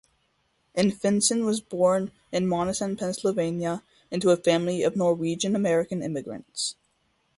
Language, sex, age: English, male, under 19